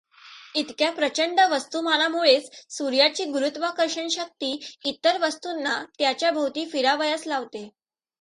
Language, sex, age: Marathi, female, under 19